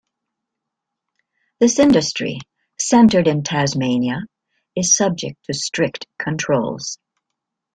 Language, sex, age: English, female, 60-69